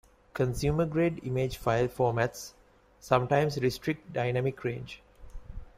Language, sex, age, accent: English, male, 19-29, United States English